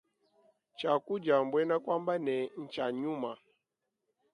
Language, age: Luba-Lulua, 19-29